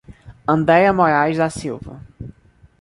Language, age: Portuguese, under 19